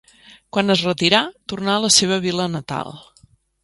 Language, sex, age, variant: Catalan, female, 40-49, Central